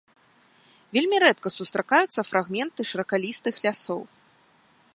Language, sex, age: Belarusian, female, 19-29